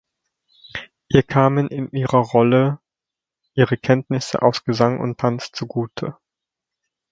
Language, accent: German, Deutschland Deutsch